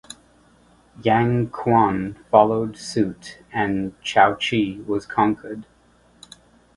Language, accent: English, England English